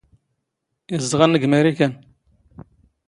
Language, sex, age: Standard Moroccan Tamazight, male, 30-39